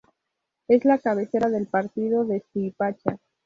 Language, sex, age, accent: Spanish, female, 19-29, México